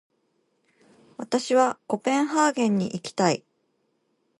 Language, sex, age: Japanese, female, 40-49